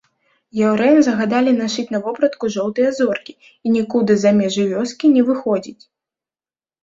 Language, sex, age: Belarusian, female, under 19